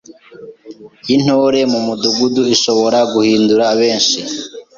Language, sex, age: Kinyarwanda, male, 19-29